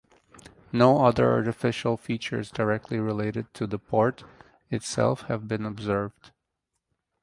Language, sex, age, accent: English, male, 30-39, United States English